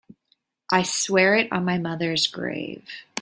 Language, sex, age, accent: English, female, 30-39, United States English